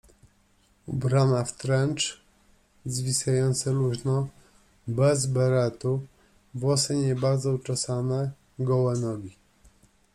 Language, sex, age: Polish, male, 40-49